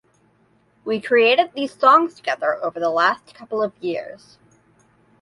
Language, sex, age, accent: English, male, under 19, United States English